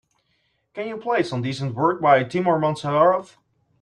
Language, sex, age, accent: English, male, 19-29, United States English